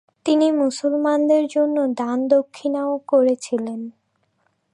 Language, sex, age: Bengali, female, 19-29